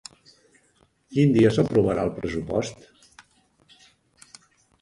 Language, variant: Catalan, Central